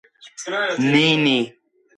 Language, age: Georgian, under 19